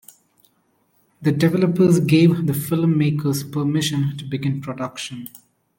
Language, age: English, 30-39